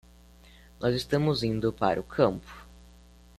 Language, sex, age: Portuguese, male, under 19